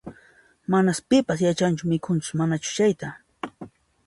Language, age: Puno Quechua, 50-59